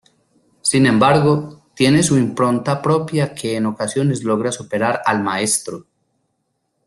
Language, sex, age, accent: Spanish, male, 40-49, Andino-Pacífico: Colombia, Perú, Ecuador, oeste de Bolivia y Venezuela andina